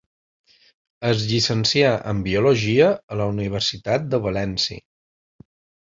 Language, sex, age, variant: Catalan, male, 40-49, Balear